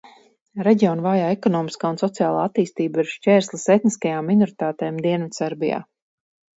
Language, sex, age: Latvian, female, 40-49